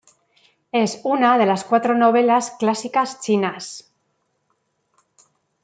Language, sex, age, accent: Spanish, female, 40-49, España: Norte peninsular (Asturias, Castilla y León, Cantabria, País Vasco, Navarra, Aragón, La Rioja, Guadalajara, Cuenca)